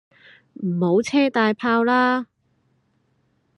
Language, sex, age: Cantonese, female, 19-29